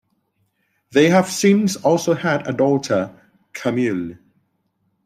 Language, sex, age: English, male, 30-39